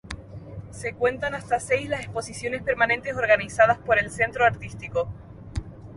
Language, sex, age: Spanish, female, 19-29